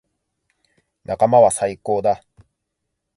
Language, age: Japanese, 30-39